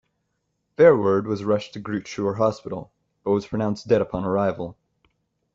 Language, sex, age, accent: English, male, 19-29, United States English